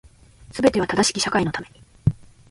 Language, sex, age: Japanese, female, 19-29